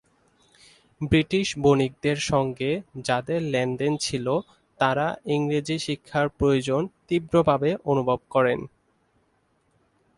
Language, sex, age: Bengali, male, 19-29